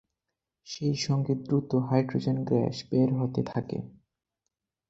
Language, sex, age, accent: Bengali, male, 19-29, Native